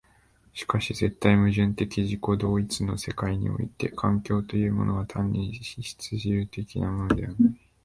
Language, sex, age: Japanese, male, 19-29